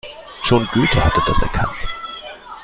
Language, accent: German, Deutschland Deutsch